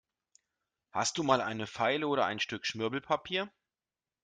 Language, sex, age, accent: German, male, 40-49, Deutschland Deutsch